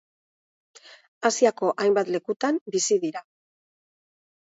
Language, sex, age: Basque, female, 50-59